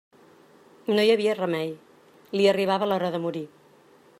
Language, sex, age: Catalan, female, 40-49